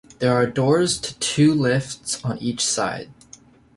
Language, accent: English, United States English